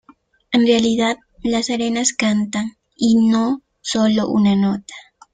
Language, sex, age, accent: Spanish, female, 19-29, América central